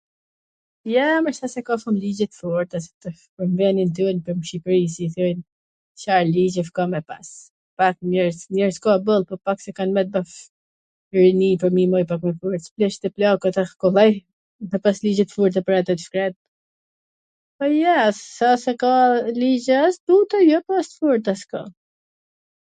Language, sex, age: Gheg Albanian, female, 40-49